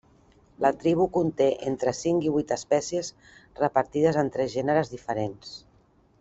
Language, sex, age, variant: Catalan, female, 50-59, Central